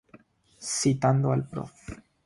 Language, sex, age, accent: Spanish, male, under 19, Andino-Pacífico: Colombia, Perú, Ecuador, oeste de Bolivia y Venezuela andina; Rioplatense: Argentina, Uruguay, este de Bolivia, Paraguay